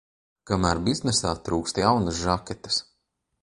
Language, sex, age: Latvian, male, 40-49